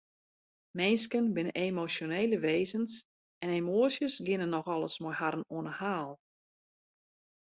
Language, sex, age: Western Frisian, female, 40-49